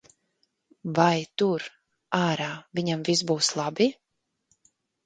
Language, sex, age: Latvian, female, 30-39